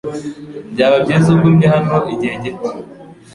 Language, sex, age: Kinyarwanda, male, 19-29